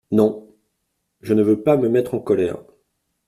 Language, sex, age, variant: French, male, 50-59, Français de métropole